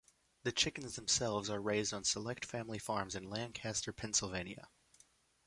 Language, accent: English, United States English